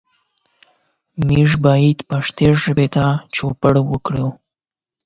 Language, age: Pashto, 19-29